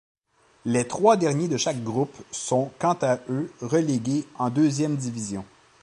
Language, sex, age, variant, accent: French, male, 40-49, Français d'Amérique du Nord, Français du Canada